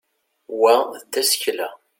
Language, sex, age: Kabyle, male, 30-39